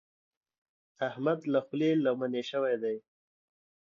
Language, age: Pashto, 30-39